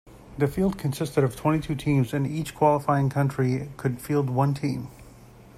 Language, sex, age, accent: English, male, 40-49, United States English